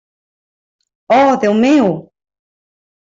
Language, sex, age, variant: Catalan, female, 30-39, Central